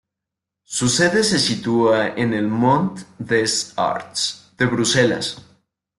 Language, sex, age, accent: Spanish, male, 19-29, México